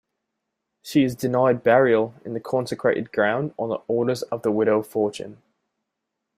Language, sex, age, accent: English, male, 19-29, United States English